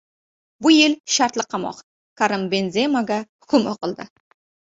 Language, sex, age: Uzbek, female, 30-39